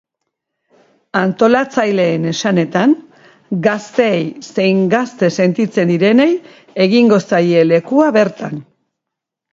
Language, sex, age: Basque, female, 60-69